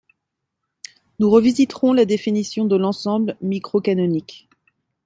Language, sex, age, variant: French, female, 40-49, Français de métropole